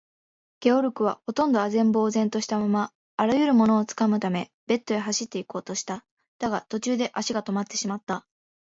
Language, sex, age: Japanese, female, 19-29